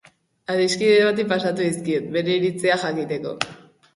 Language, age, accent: Basque, under 19, Mendebalekoa (Araba, Bizkaia, Gipuzkoako mendebaleko herri batzuk)